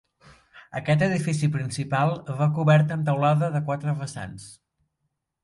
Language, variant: Catalan, Central